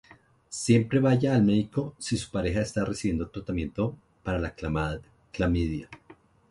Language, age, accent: Spanish, 40-49, Andino-Pacífico: Colombia, Perú, Ecuador, oeste de Bolivia y Venezuela andina